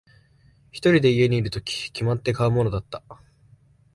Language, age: Japanese, 19-29